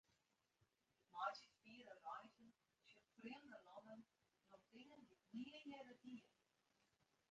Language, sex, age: Western Frisian, female, 50-59